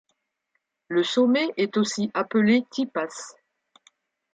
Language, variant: French, Français de métropole